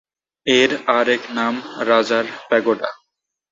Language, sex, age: Bengali, male, 19-29